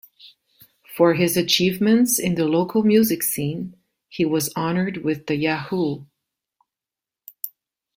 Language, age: English, 50-59